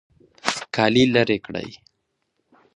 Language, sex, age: Pashto, male, under 19